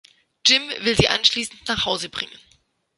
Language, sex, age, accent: German, female, 30-39, Deutschland Deutsch